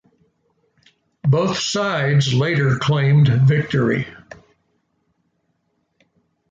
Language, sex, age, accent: English, male, 70-79, United States English